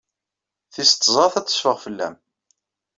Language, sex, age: Kabyle, male, 40-49